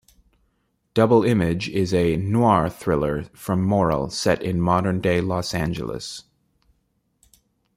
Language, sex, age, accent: English, male, 19-29, United States English